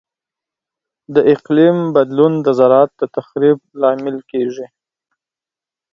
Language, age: Pashto, 30-39